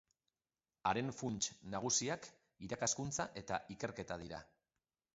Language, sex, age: Basque, male, 40-49